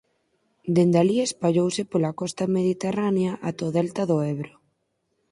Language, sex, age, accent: Galician, female, 19-29, Normativo (estándar)